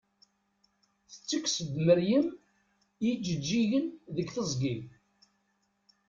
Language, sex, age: Kabyle, male, 60-69